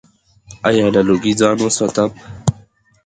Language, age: Pashto, 19-29